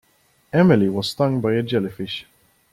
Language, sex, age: English, male, 19-29